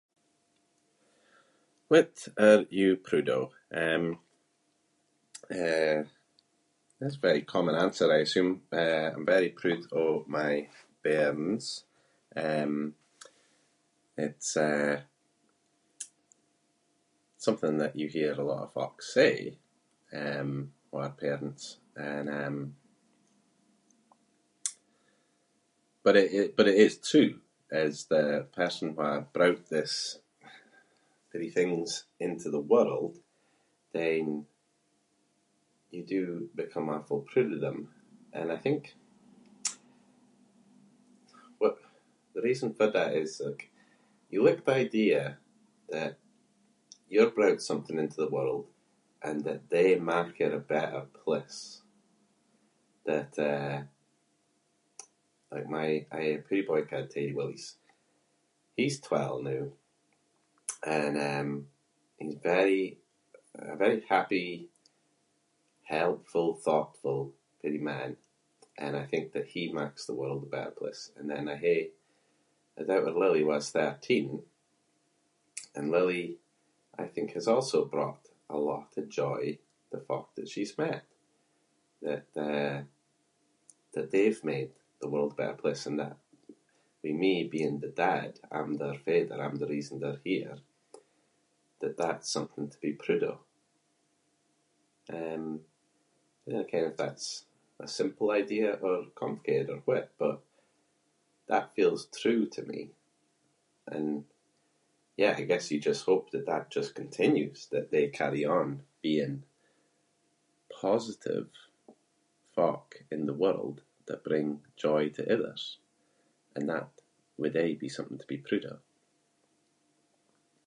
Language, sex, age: Scots, male, 30-39